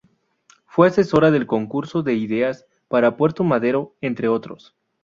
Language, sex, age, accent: Spanish, male, 19-29, México